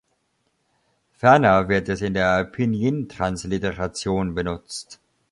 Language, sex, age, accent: German, male, 30-39, Österreichisches Deutsch